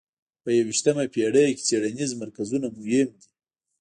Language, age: Pashto, 40-49